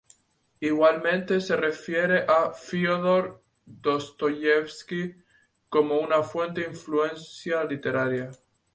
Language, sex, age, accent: Spanish, male, 19-29, España: Islas Canarias